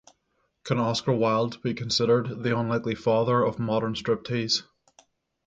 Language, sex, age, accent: English, male, 30-39, Northern Irish